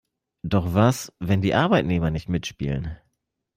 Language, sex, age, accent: German, male, 30-39, Deutschland Deutsch